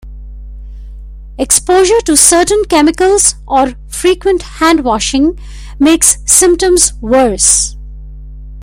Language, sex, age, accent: English, female, 50-59, India and South Asia (India, Pakistan, Sri Lanka)